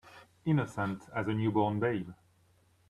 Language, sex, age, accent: English, male, 30-39, England English